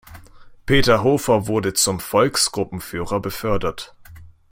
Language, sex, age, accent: German, male, 19-29, Deutschland Deutsch